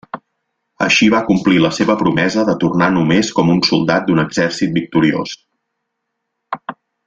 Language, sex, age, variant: Catalan, male, 40-49, Central